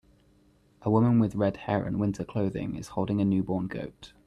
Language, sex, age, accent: English, male, 19-29, England English